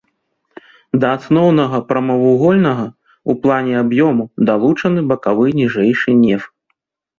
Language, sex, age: Belarusian, male, 30-39